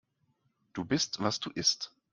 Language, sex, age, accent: German, male, 30-39, Deutschland Deutsch